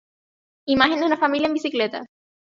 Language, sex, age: Spanish, female, 19-29